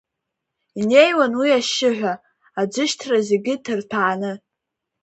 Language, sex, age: Abkhazian, female, under 19